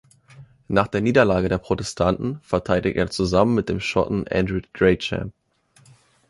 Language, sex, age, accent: German, male, 19-29, Deutschland Deutsch